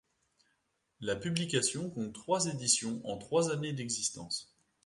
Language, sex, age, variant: French, male, 19-29, Français de métropole